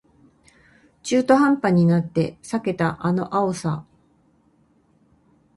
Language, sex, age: Japanese, female, 50-59